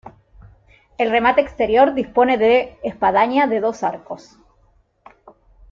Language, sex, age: Spanish, female, 40-49